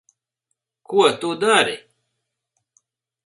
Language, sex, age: Latvian, male, 50-59